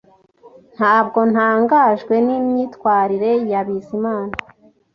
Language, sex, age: Kinyarwanda, female, 19-29